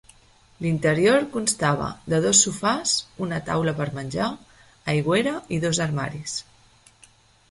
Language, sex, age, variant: Catalan, female, 30-39, Central